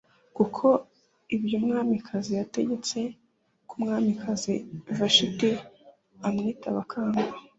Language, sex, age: Kinyarwanda, female, 19-29